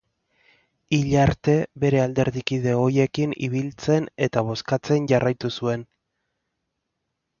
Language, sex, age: Basque, male, 30-39